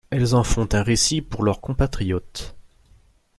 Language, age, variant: French, 30-39, Français de métropole